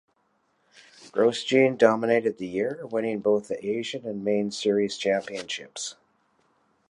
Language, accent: English, Canadian English